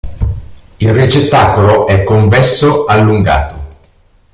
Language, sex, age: Italian, male, 50-59